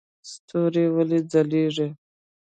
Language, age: Pashto, 19-29